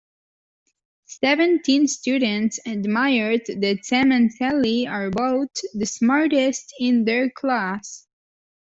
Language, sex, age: English, female, 19-29